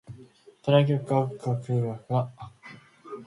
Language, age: Japanese, 19-29